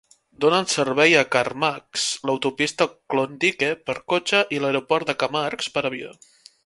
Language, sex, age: Catalan, male, 19-29